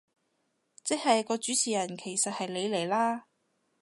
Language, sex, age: Cantonese, female, 30-39